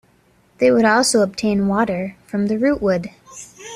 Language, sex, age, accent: English, female, 19-29, United States English